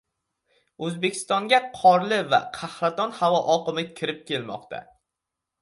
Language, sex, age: Uzbek, male, 19-29